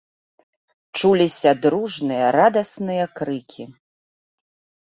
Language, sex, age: Belarusian, female, 40-49